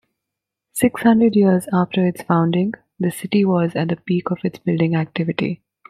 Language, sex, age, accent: English, female, 19-29, India and South Asia (India, Pakistan, Sri Lanka)